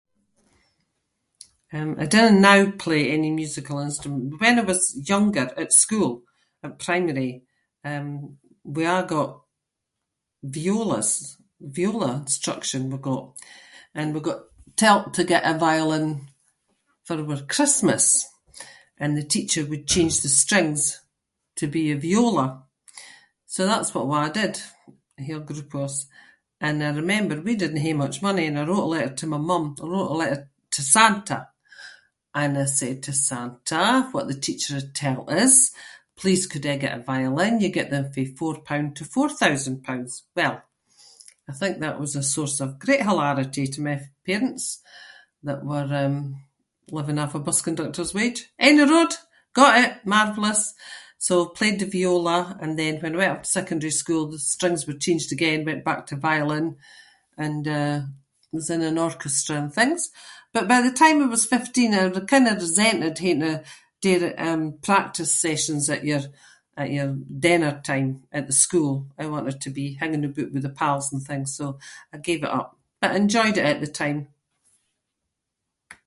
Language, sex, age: Scots, female, 70-79